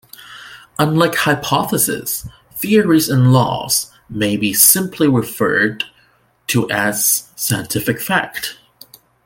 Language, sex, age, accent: English, male, 30-39, Canadian English